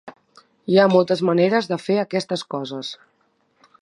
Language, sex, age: Catalan, female, 19-29